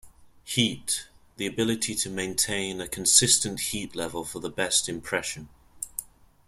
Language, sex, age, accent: English, male, under 19, England English